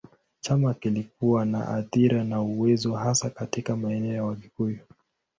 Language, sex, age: Swahili, male, 19-29